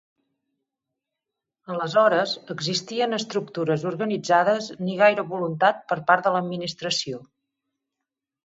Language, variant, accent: Catalan, Central, central